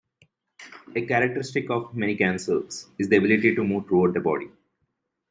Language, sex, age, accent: English, male, 30-39, India and South Asia (India, Pakistan, Sri Lanka)